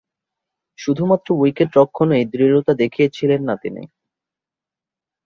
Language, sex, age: Bengali, male, 19-29